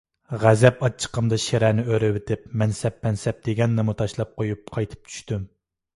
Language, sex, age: Uyghur, male, 19-29